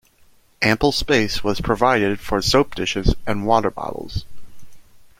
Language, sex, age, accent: English, male, 19-29, United States English